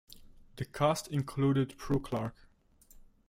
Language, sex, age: English, male, 19-29